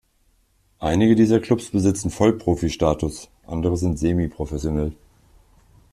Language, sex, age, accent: German, male, 40-49, Deutschland Deutsch